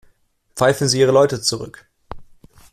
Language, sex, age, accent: German, male, 19-29, Deutschland Deutsch